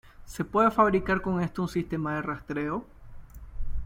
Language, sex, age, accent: Spanish, male, 19-29, América central